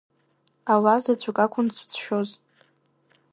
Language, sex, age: Abkhazian, female, under 19